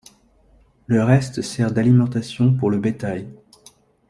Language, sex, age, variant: French, male, 30-39, Français de métropole